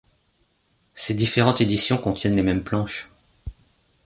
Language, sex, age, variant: French, male, 40-49, Français de métropole